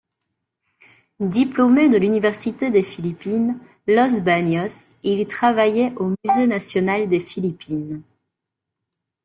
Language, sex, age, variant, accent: French, female, 30-39, Français d'Europe, Français de Belgique